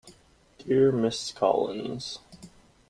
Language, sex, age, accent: English, male, 19-29, United States English